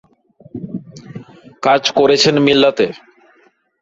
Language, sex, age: Bengali, male, 19-29